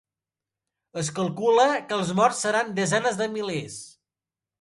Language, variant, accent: Catalan, Central, central